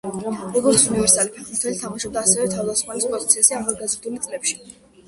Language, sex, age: Georgian, female, under 19